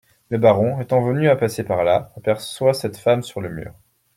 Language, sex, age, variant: French, male, 19-29, Français de métropole